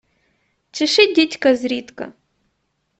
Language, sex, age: Ukrainian, female, 30-39